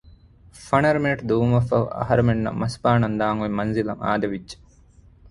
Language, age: Divehi, 30-39